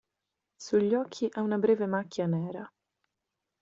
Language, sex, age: Italian, female, 19-29